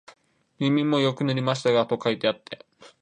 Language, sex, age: Japanese, male, 19-29